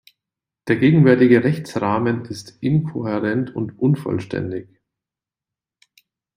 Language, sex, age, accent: German, male, 30-39, Deutschland Deutsch